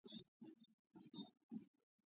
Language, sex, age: Georgian, male, under 19